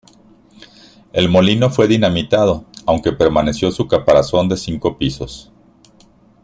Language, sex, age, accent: Spanish, male, 50-59, México